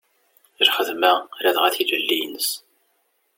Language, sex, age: Kabyle, male, 30-39